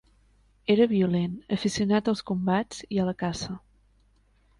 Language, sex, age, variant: Catalan, female, 19-29, Septentrional